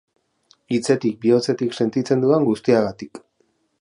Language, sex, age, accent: Basque, male, 30-39, Mendebalekoa (Araba, Bizkaia, Gipuzkoako mendebaleko herri batzuk)